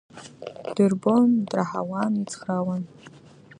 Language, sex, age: Abkhazian, female, under 19